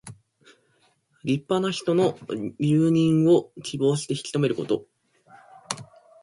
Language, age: Japanese, 19-29